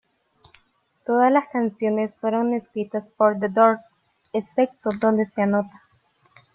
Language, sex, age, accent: Spanish, female, 30-39, América central